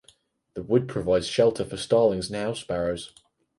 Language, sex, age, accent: English, male, under 19, England English